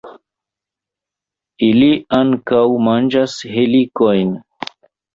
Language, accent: Esperanto, Internacia